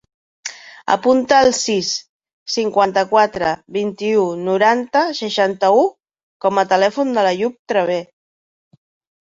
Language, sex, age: Catalan, female, 50-59